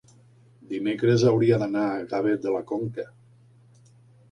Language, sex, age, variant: Catalan, male, 50-59, Nord-Occidental